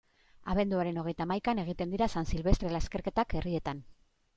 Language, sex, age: Basque, female, 40-49